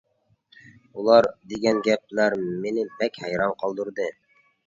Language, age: Uyghur, 30-39